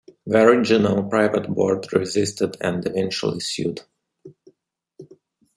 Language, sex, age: English, male, 30-39